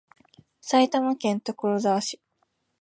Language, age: Japanese, 19-29